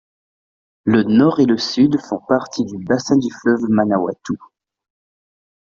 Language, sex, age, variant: French, male, 40-49, Français de métropole